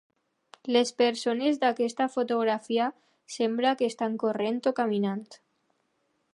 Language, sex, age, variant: Catalan, female, under 19, Alacantí